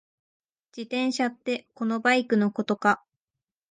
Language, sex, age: Japanese, female, 19-29